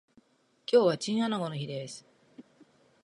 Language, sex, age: Japanese, female, 50-59